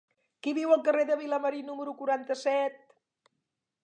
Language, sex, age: Catalan, female, 60-69